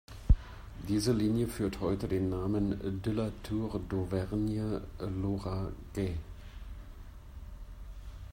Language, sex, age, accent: German, male, 50-59, Deutschland Deutsch